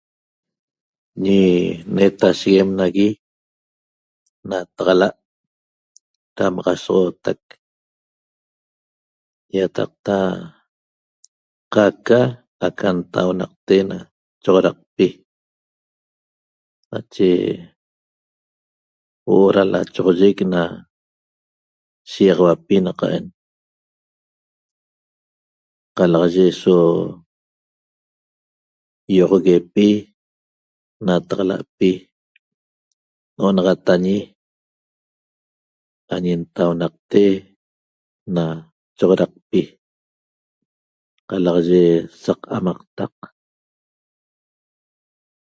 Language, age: Toba, 50-59